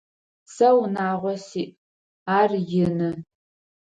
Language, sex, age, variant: Adyghe, female, 19-29, Адыгабзэ (Кирил, пстэумэ зэдыряе)